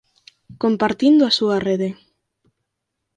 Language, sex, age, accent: Galician, female, under 19, Normativo (estándar)